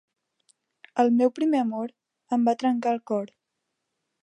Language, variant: Catalan, Central